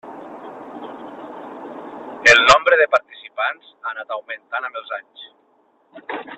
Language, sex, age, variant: Catalan, male, 40-49, Nord-Occidental